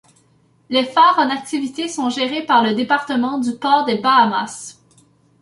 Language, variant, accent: French, Français d'Amérique du Nord, Français du Canada